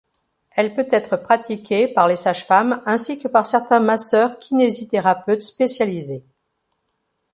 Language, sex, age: French, female, 50-59